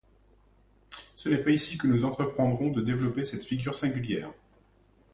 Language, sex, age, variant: French, male, 40-49, Français de métropole